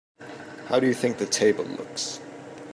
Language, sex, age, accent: English, male, 30-39, England English